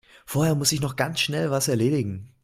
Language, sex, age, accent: German, male, 19-29, Deutschland Deutsch